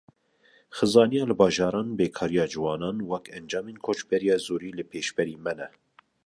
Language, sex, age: Kurdish, male, 30-39